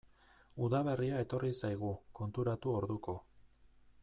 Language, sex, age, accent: Basque, male, 40-49, Erdialdekoa edo Nafarra (Gipuzkoa, Nafarroa)